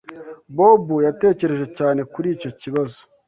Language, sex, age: Kinyarwanda, male, 19-29